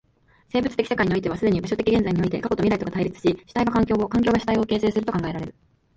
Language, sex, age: Japanese, female, 19-29